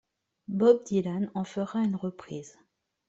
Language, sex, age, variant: French, female, 30-39, Français de métropole